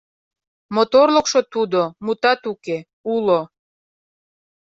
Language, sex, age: Mari, female, 40-49